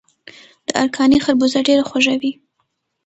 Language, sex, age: Pashto, female, 19-29